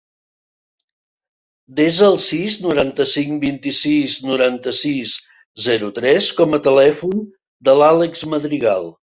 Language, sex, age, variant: Catalan, male, 60-69, Central